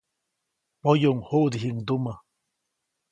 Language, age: Copainalá Zoque, 40-49